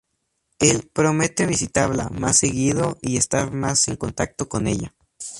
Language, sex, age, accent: Spanish, male, 19-29, México